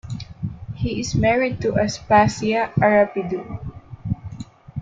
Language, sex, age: English, female, under 19